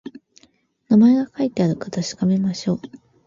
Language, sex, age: Japanese, female, 19-29